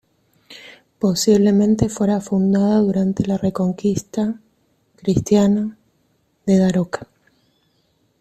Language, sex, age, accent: Spanish, female, 40-49, Rioplatense: Argentina, Uruguay, este de Bolivia, Paraguay